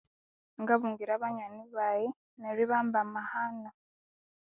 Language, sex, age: Konzo, female, 19-29